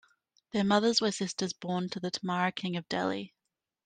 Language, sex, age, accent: English, female, 19-29, Australian English